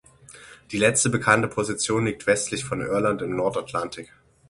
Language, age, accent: German, 30-39, Deutschland Deutsch